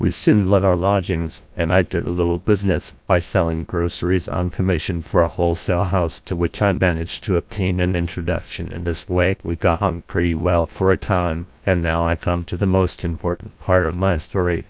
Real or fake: fake